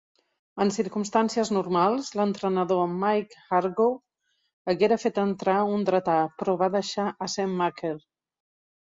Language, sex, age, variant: Catalan, female, 50-59, Central